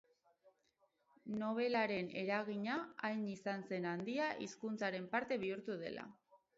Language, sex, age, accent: Basque, female, 19-29, Mendebalekoa (Araba, Bizkaia, Gipuzkoako mendebaleko herri batzuk)